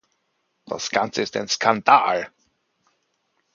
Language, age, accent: German, 50-59, Österreichisches Deutsch